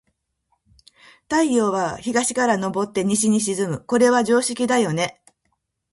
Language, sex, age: Japanese, female, 50-59